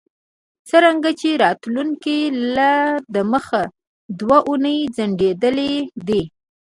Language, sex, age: Pashto, female, 19-29